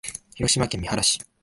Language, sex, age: Japanese, male, 19-29